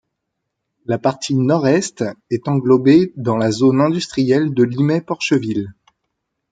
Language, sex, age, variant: French, male, 30-39, Français de métropole